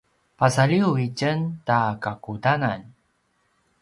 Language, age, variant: Paiwan, 30-39, pinayuanan a kinaikacedasan (東排灣語)